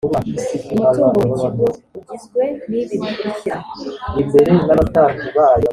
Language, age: Kinyarwanda, 19-29